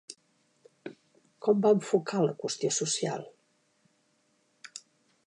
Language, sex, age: Catalan, female, 70-79